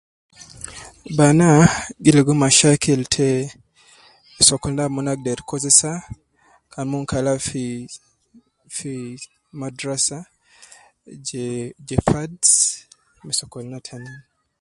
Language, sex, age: Nubi, male, 19-29